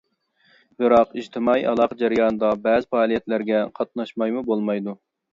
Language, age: Uyghur, 30-39